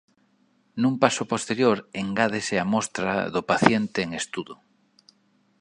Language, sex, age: Galician, male, 40-49